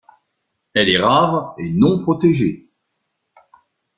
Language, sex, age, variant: French, male, 50-59, Français de métropole